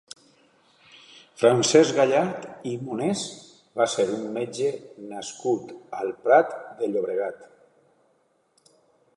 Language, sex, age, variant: Catalan, male, 50-59, Alacantí